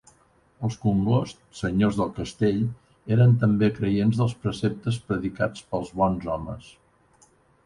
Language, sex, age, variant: Catalan, male, 60-69, Central